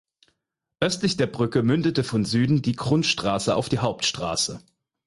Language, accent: German, Deutschland Deutsch